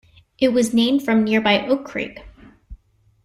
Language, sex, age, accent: English, female, 19-29, United States English